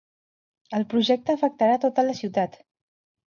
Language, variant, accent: Catalan, Central, central